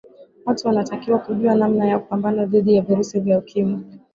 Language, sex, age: Swahili, female, 19-29